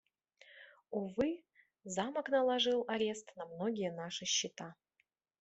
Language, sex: Russian, female